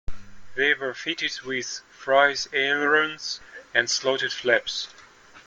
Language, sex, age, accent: English, male, 40-49, England English